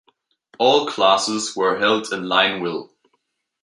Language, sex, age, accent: English, male, 19-29, United States English